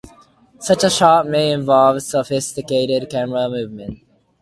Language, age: English, under 19